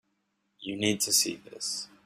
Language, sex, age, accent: English, male, 19-29, England English